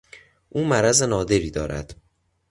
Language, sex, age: Persian, male, under 19